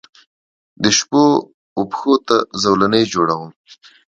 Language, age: Pashto, 19-29